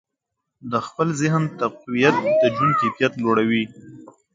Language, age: Pashto, 19-29